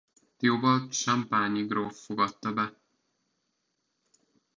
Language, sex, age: Hungarian, male, 19-29